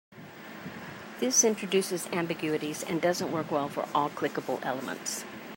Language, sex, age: English, female, 60-69